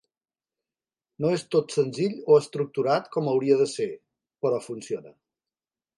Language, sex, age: Catalan, male, 50-59